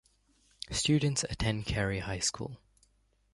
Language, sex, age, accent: English, male, under 19, Australian English